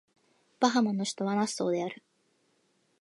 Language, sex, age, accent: Japanese, female, 19-29, 標準語